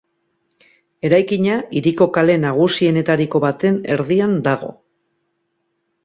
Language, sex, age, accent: Basque, female, 40-49, Mendebalekoa (Araba, Bizkaia, Gipuzkoako mendebaleko herri batzuk)